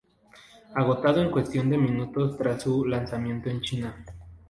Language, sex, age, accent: Spanish, male, 19-29, México